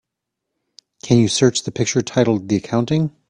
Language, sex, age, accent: English, male, 40-49, United States English